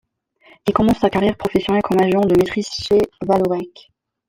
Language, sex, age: French, female, 19-29